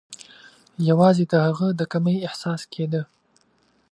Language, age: Pashto, 19-29